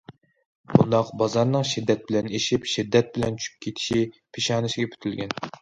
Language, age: Uyghur, 19-29